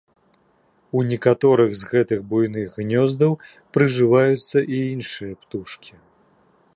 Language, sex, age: Belarusian, male, 40-49